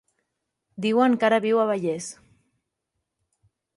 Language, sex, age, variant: Catalan, female, 19-29, Central